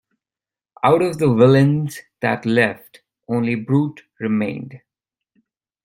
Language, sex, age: English, male, 19-29